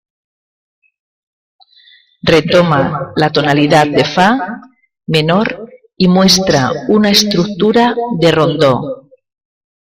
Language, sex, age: Spanish, female, 60-69